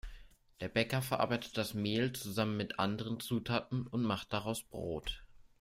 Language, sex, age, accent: German, male, under 19, Deutschland Deutsch